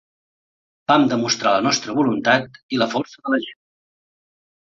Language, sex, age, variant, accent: Catalan, male, 40-49, Central, gironí